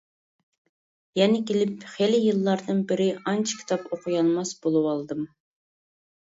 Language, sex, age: Uyghur, female, 19-29